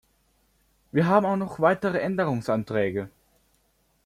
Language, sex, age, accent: German, male, under 19, Deutschland Deutsch